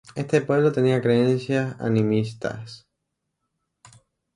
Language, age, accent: Spanish, 19-29, España: Islas Canarias